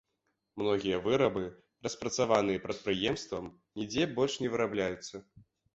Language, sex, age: Belarusian, male, under 19